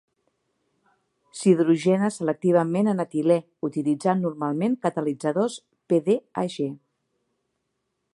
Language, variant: Catalan, Central